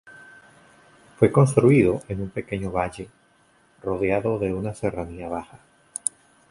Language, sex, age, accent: Spanish, male, 40-49, Caribe: Cuba, Venezuela, Puerto Rico, República Dominicana, Panamá, Colombia caribeña, México caribeño, Costa del golfo de México